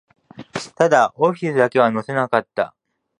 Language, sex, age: Japanese, male, 19-29